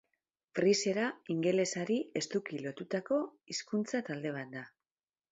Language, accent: Basque, Mendebalekoa (Araba, Bizkaia, Gipuzkoako mendebaleko herri batzuk)